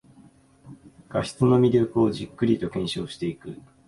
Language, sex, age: Japanese, male, 19-29